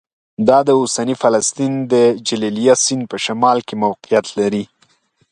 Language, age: Pashto, 19-29